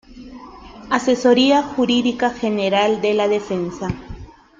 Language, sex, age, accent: Spanish, female, 30-39, Andino-Pacífico: Colombia, Perú, Ecuador, oeste de Bolivia y Venezuela andina